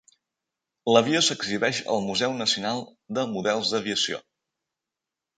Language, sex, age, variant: Catalan, male, 19-29, Balear